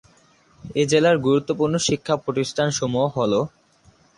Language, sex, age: Bengali, male, 19-29